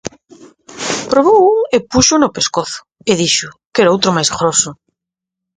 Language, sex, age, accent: Galician, female, 30-39, Central (gheada); Normativo (estándar)